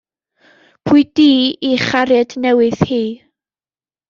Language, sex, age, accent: Welsh, female, under 19, Y Deyrnas Unedig Cymraeg